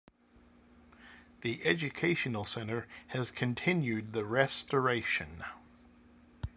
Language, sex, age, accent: English, male, 60-69, United States English